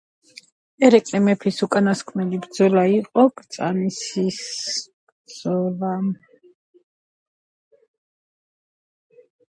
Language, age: Georgian, 40-49